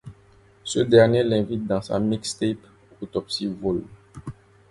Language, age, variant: French, 19-29, Français d'Afrique subsaharienne et des îles africaines